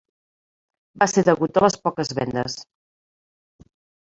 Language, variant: Catalan, Central